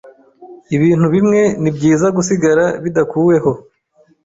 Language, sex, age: Kinyarwanda, male, 30-39